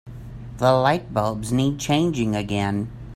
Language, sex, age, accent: English, male, 40-49, United States English